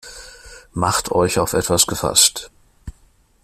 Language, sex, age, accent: German, male, 50-59, Deutschland Deutsch